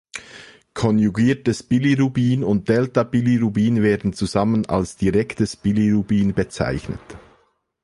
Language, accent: German, Schweizerdeutsch